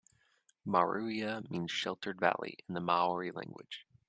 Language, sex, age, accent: English, male, 19-29, United States English